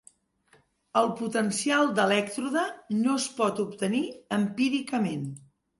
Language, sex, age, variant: Catalan, female, 50-59, Central